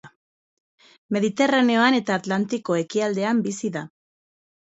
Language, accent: Basque, Erdialdekoa edo Nafarra (Gipuzkoa, Nafarroa)